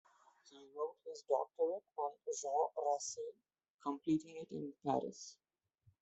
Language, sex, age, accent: English, male, under 19, India and South Asia (India, Pakistan, Sri Lanka)